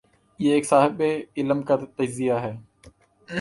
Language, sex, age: Urdu, male, 19-29